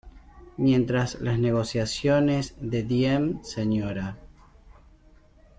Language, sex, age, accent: Spanish, male, 40-49, Rioplatense: Argentina, Uruguay, este de Bolivia, Paraguay